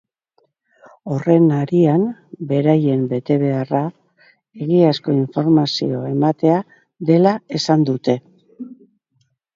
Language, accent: Basque, Mendebalekoa (Araba, Bizkaia, Gipuzkoako mendebaleko herri batzuk)